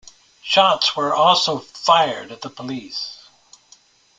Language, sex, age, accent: English, male, 70-79, Canadian English